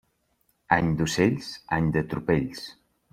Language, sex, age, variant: Catalan, male, 30-39, Central